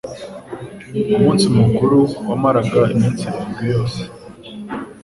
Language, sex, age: Kinyarwanda, male, 19-29